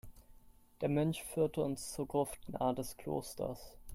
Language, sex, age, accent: German, male, 19-29, Deutschland Deutsch